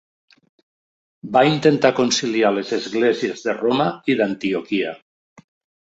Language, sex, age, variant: Catalan, male, 50-59, Nord-Occidental